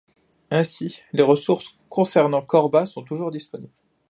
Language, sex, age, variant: French, male, 19-29, Français de métropole